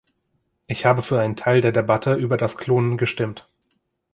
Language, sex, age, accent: German, male, 19-29, Deutschland Deutsch